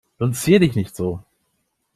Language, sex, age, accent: German, male, 19-29, Deutschland Deutsch